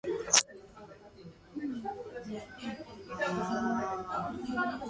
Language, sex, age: English, female, 19-29